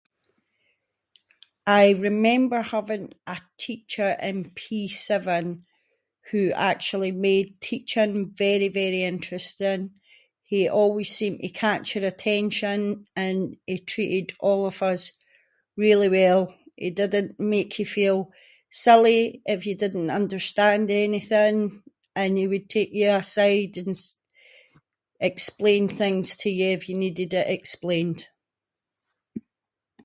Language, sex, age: Scots, female, 50-59